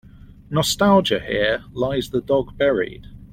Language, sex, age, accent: English, male, 30-39, England English